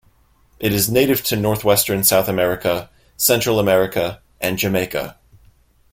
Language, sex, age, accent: English, male, 19-29, United States English